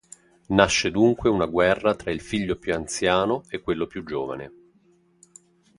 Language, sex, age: Italian, male, 40-49